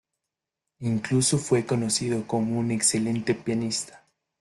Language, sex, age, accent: Spanish, male, 19-29, Andino-Pacífico: Colombia, Perú, Ecuador, oeste de Bolivia y Venezuela andina